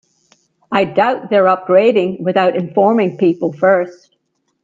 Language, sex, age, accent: English, female, 60-69, United States English